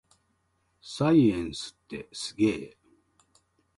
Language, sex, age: Japanese, male, 50-59